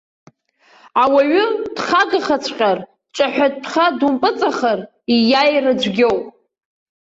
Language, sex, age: Abkhazian, female, under 19